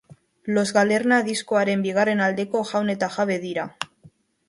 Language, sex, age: Basque, female, 19-29